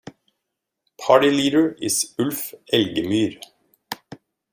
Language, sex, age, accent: English, male, 40-49, United States English